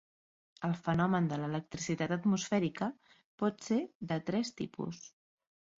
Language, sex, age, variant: Catalan, female, 40-49, Central